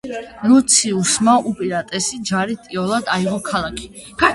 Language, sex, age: Georgian, female, under 19